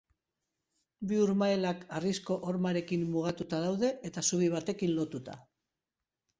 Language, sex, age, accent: Basque, female, 70-79, Mendebalekoa (Araba, Bizkaia, Gipuzkoako mendebaleko herri batzuk)